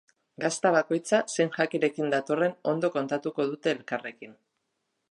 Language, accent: Basque, Mendebalekoa (Araba, Bizkaia, Gipuzkoako mendebaleko herri batzuk)